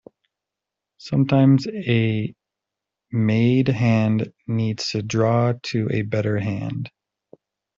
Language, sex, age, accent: English, male, 30-39, United States English